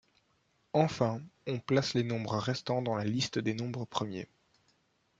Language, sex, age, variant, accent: French, male, 19-29, Français d'Europe, Français de Belgique